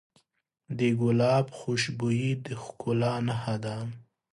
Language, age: Pashto, 19-29